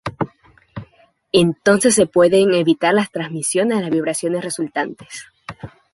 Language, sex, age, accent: Spanish, female, 19-29, Andino-Pacífico: Colombia, Perú, Ecuador, oeste de Bolivia y Venezuela andina